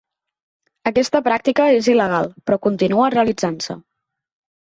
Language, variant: Catalan, Nord-Occidental